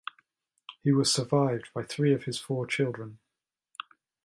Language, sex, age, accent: English, male, 40-49, England English